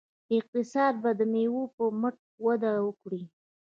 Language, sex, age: Pashto, female, 19-29